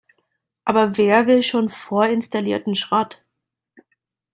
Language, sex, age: German, female, 30-39